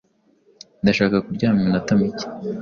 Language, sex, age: Kinyarwanda, male, 19-29